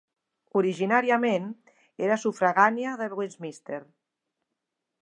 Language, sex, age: Catalan, female, 50-59